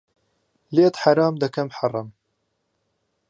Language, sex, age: Central Kurdish, male, 19-29